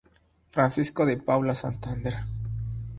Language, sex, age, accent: Spanish, male, under 19, Andino-Pacífico: Colombia, Perú, Ecuador, oeste de Bolivia y Venezuela andina; Rioplatense: Argentina, Uruguay, este de Bolivia, Paraguay